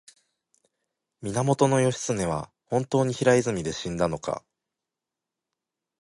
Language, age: Japanese, 19-29